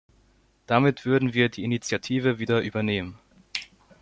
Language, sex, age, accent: German, male, under 19, Deutschland Deutsch